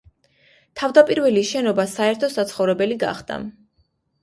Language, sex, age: Georgian, female, 19-29